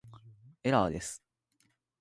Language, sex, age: Japanese, male, 19-29